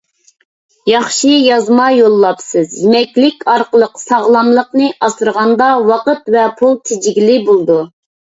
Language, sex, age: Uyghur, female, 19-29